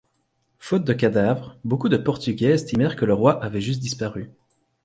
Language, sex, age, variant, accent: French, male, 30-39, Français d'Europe, Français de Belgique